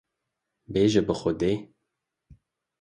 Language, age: Kurdish, 30-39